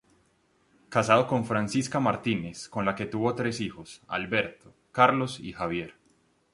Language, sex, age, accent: Spanish, male, 19-29, Andino-Pacífico: Colombia, Perú, Ecuador, oeste de Bolivia y Venezuela andina